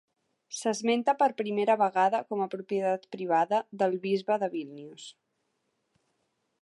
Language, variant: Catalan, Central